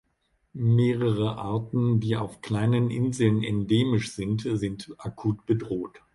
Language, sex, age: German, male, 60-69